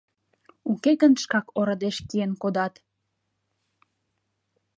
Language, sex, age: Mari, female, 19-29